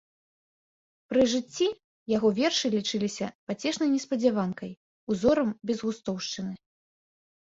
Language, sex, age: Belarusian, female, 19-29